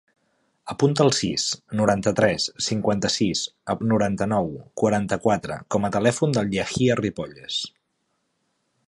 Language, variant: Catalan, Central